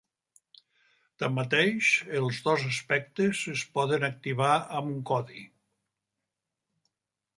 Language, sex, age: Catalan, male, 80-89